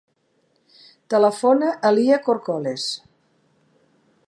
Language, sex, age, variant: Catalan, female, 70-79, Central